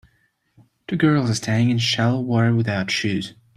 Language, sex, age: English, male, 19-29